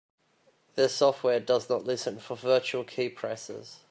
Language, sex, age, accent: English, male, 30-39, Australian English